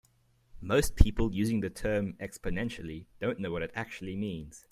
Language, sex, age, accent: English, male, 19-29, Southern African (South Africa, Zimbabwe, Namibia)